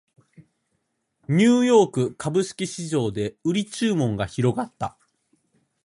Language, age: Japanese, 19-29